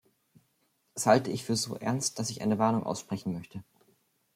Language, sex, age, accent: German, male, under 19, Deutschland Deutsch